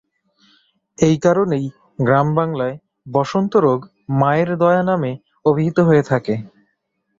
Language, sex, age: Bengali, male, 19-29